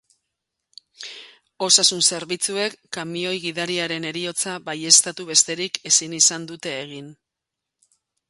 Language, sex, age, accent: Basque, female, 40-49, Mendebalekoa (Araba, Bizkaia, Gipuzkoako mendebaleko herri batzuk)